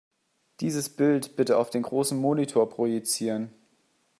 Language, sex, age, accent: German, male, 30-39, Deutschland Deutsch